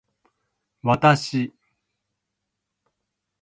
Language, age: Japanese, 50-59